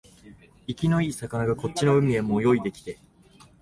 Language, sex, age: Japanese, male, 19-29